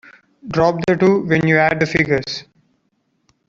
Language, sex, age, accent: English, male, 19-29, India and South Asia (India, Pakistan, Sri Lanka)